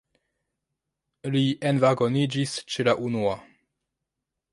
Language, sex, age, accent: Esperanto, male, under 19, Internacia